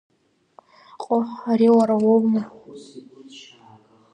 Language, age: Abkhazian, under 19